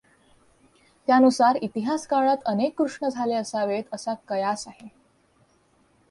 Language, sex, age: Marathi, female, under 19